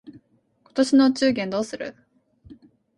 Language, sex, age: Japanese, female, 19-29